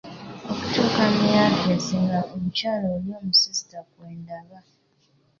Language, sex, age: Ganda, female, 19-29